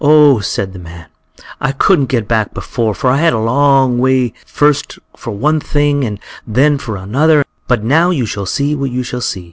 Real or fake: real